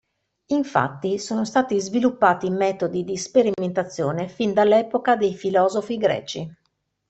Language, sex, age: Italian, female, 40-49